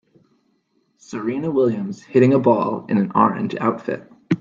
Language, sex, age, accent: English, male, 30-39, United States English